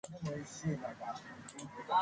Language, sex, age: English, female, 19-29